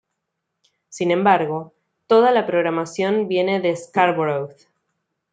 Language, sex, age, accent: Spanish, female, 19-29, Rioplatense: Argentina, Uruguay, este de Bolivia, Paraguay